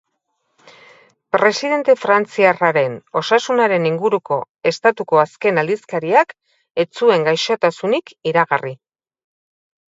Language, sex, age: Basque, female, 50-59